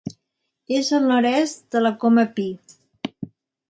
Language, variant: Catalan, Central